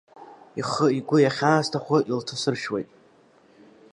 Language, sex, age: Abkhazian, female, 30-39